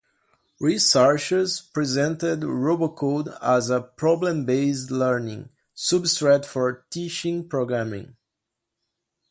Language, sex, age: English, male, 19-29